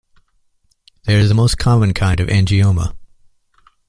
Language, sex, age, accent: English, male, 19-29, United States English